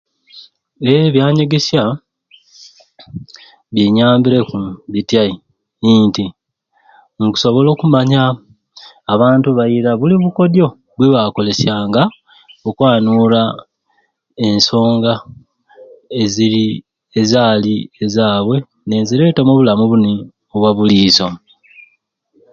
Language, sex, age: Ruuli, male, 30-39